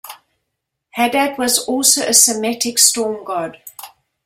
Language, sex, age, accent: English, female, 60-69, Southern African (South Africa, Zimbabwe, Namibia)